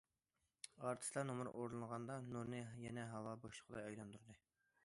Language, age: Uyghur, 19-29